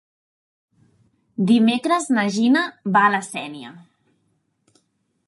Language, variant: Catalan, Central